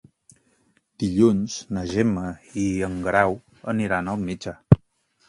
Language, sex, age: Catalan, male, 40-49